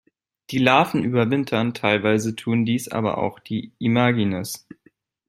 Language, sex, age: German, male, 19-29